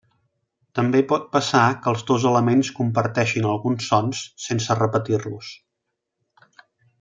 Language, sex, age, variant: Catalan, male, 30-39, Central